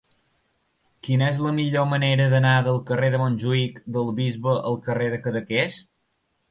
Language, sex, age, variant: Catalan, male, 19-29, Balear